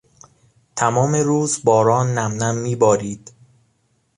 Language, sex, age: Persian, male, 19-29